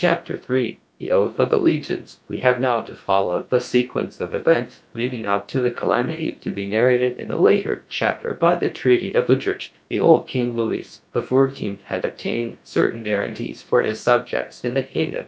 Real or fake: fake